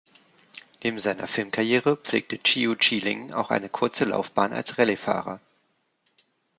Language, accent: German, Deutschland Deutsch